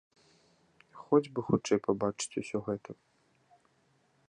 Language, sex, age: Belarusian, male, 19-29